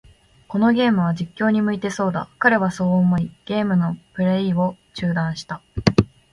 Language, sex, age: Japanese, female, 19-29